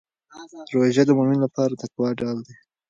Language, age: Pashto, 19-29